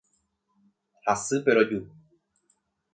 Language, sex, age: Guarani, male, 30-39